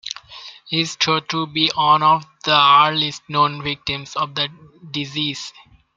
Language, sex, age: English, male, 19-29